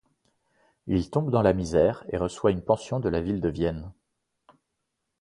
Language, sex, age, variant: French, male, 30-39, Français de métropole